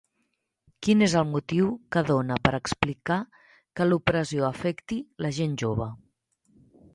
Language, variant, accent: Catalan, Central, central